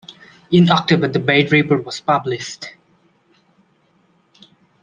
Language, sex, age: English, male, 19-29